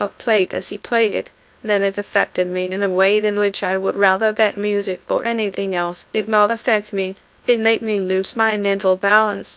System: TTS, GlowTTS